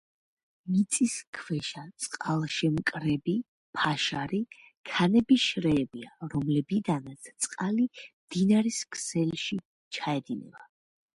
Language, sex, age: Georgian, female, under 19